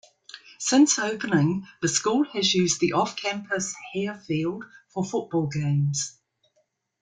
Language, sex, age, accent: English, female, 60-69, New Zealand English